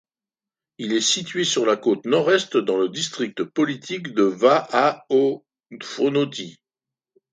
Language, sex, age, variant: French, male, 60-69, Français de métropole